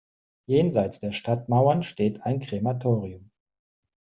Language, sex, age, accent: German, male, 40-49, Deutschland Deutsch